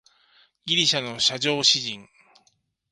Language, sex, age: Japanese, male, 50-59